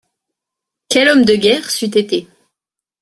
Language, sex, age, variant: French, female, 19-29, Français de métropole